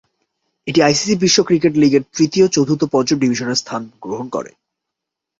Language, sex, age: Bengali, male, 19-29